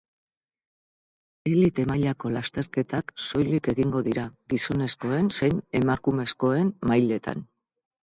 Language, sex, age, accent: Basque, female, 60-69, Mendebalekoa (Araba, Bizkaia, Gipuzkoako mendebaleko herri batzuk)